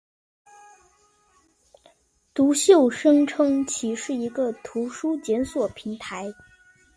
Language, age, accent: Chinese, under 19, 出生地：江西省